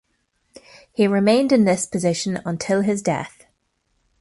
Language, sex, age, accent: English, female, 30-39, Irish English